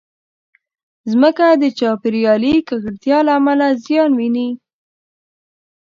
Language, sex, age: Pashto, female, under 19